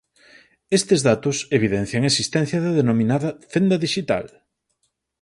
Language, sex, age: Galician, male, 30-39